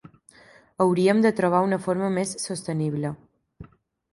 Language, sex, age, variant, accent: Catalan, female, 19-29, Balear, mallorquí